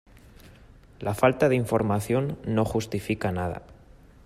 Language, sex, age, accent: Spanish, male, 19-29, España: Centro-Sur peninsular (Madrid, Toledo, Castilla-La Mancha)